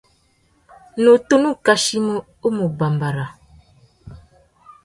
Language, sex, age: Tuki, female, 30-39